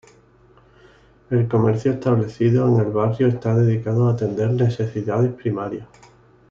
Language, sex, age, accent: Spanish, male, 30-39, España: Sur peninsular (Andalucia, Extremadura, Murcia)